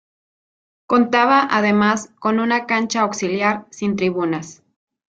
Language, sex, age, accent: Spanish, female, 30-39, México